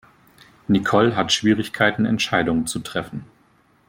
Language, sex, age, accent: German, male, 30-39, Deutschland Deutsch